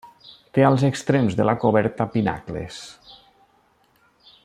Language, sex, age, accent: Catalan, male, 40-49, valencià